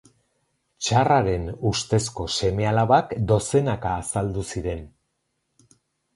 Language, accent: Basque, Erdialdekoa edo Nafarra (Gipuzkoa, Nafarroa)